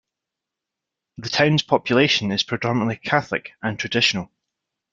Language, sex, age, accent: English, male, 30-39, Scottish English